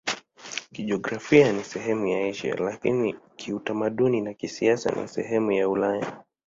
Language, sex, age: Swahili, male, 19-29